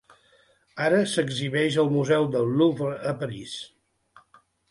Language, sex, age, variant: Catalan, male, 60-69, Central